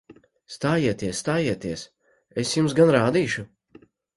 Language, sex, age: Latvian, male, 40-49